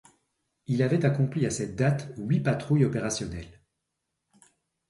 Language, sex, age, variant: French, male, 60-69, Français de métropole